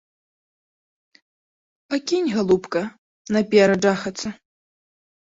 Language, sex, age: Belarusian, female, 19-29